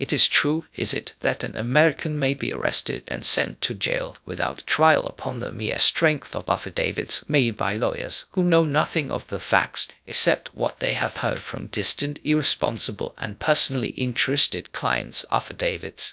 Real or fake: fake